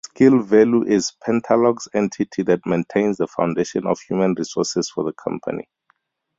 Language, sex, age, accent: English, male, 30-39, Southern African (South Africa, Zimbabwe, Namibia)